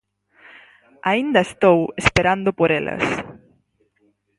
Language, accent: Galician, Normativo (estándar)